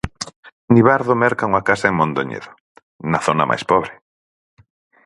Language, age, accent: Galician, 40-49, Atlántico (seseo e gheada)